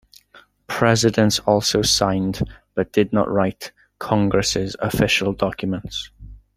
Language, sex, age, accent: English, male, 19-29, Welsh English